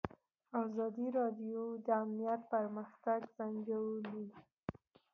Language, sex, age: Pashto, female, under 19